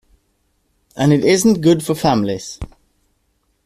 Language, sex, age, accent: English, male, 30-39, United States English